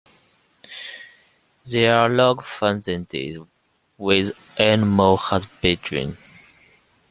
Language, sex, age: English, male, 19-29